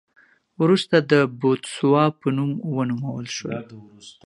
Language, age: Pashto, 30-39